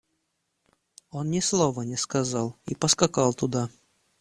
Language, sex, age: Russian, male, 19-29